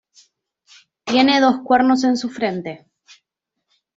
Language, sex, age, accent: Spanish, female, 19-29, Rioplatense: Argentina, Uruguay, este de Bolivia, Paraguay